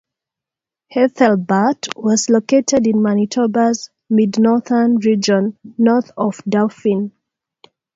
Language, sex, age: English, female, 19-29